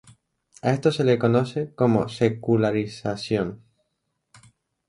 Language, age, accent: Spanish, 19-29, España: Islas Canarias